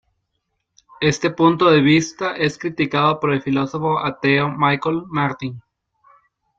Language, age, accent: Spanish, 19-29, América central